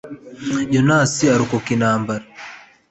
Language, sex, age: Kinyarwanda, male, 19-29